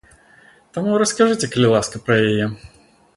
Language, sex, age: Belarusian, male, 19-29